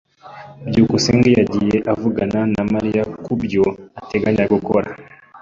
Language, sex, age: Kinyarwanda, male, 19-29